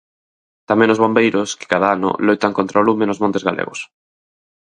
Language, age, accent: Galician, 19-29, Normativo (estándar)